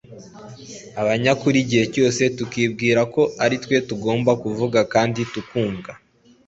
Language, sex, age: Kinyarwanda, male, 19-29